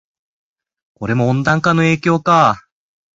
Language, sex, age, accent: Japanese, male, 19-29, 標準語